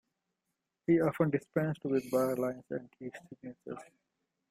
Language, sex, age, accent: English, male, 19-29, India and South Asia (India, Pakistan, Sri Lanka)